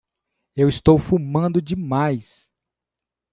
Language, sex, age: Portuguese, male, 40-49